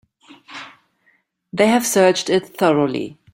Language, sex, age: English, female, 40-49